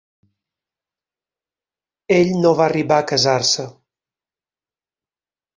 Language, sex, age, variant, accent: Catalan, male, 30-39, Balear, mallorquí